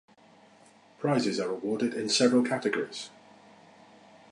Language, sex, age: English, male, 40-49